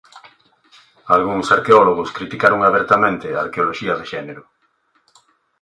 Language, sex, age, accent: Galician, male, 30-39, Normativo (estándar)